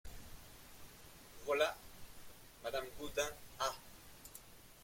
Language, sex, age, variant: French, male, 30-39, Français de métropole